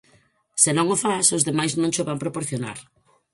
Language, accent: Galician, Normativo (estándar)